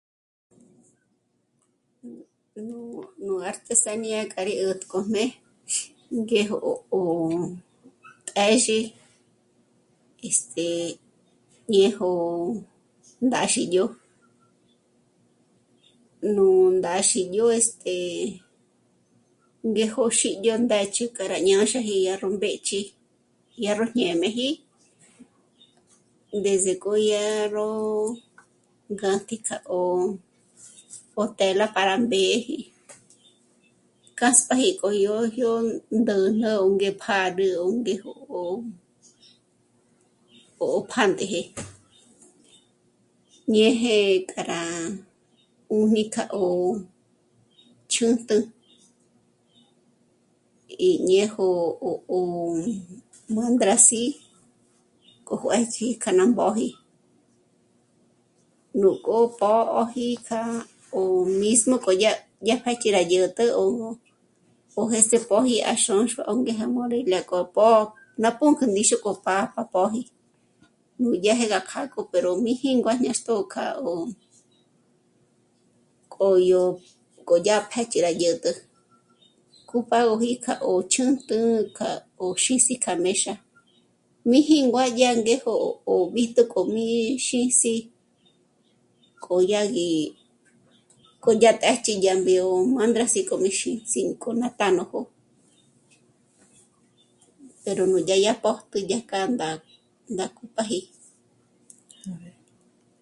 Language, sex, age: Michoacán Mazahua, female, 19-29